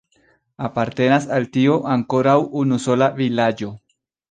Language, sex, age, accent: Esperanto, male, 19-29, Internacia